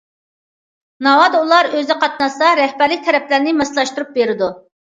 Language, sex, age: Uyghur, female, 40-49